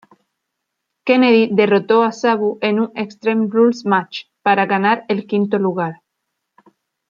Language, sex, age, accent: Spanish, female, 30-39, España: Sur peninsular (Andalucia, Extremadura, Murcia)